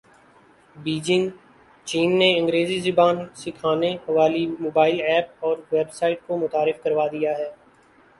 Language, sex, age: Urdu, male, 19-29